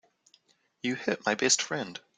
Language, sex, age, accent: English, male, 19-29, New Zealand English